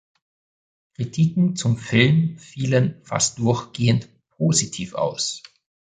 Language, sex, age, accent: German, male, 30-39, Österreichisches Deutsch